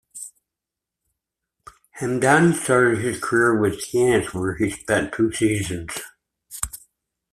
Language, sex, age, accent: English, male, 50-59, United States English